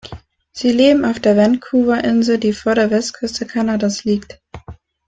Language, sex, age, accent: German, female, 19-29, Deutschland Deutsch